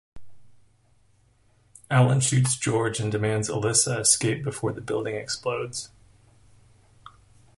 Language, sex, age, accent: English, male, 50-59, United States English